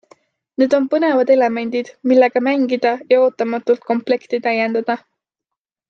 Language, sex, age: Estonian, female, 19-29